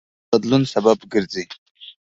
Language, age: Pashto, 19-29